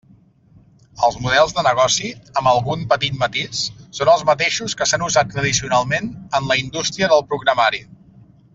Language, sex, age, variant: Catalan, male, 30-39, Central